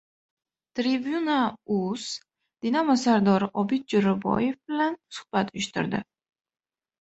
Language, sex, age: Uzbek, female, 19-29